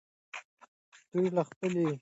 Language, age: Pashto, 19-29